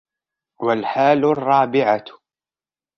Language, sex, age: Arabic, male, 19-29